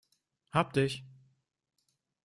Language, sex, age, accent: German, male, 19-29, Deutschland Deutsch